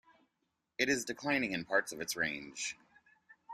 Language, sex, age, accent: English, male, 30-39, United States English